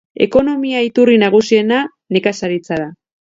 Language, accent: Basque, Mendebalekoa (Araba, Bizkaia, Gipuzkoako mendebaleko herri batzuk)